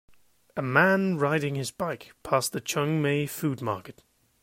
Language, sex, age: English, male, 19-29